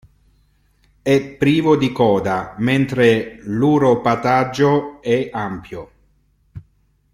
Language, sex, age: Italian, male, 50-59